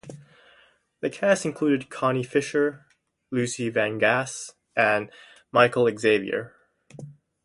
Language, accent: English, United States English